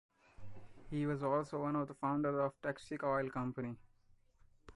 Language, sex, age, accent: English, male, 19-29, India and South Asia (India, Pakistan, Sri Lanka)